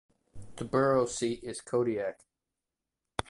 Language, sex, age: English, male, 30-39